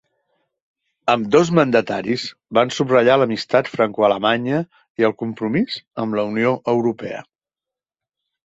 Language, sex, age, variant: Catalan, male, 50-59, Central